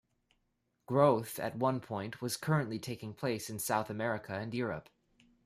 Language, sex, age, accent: English, male, 19-29, Canadian English